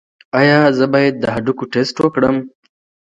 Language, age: Pashto, under 19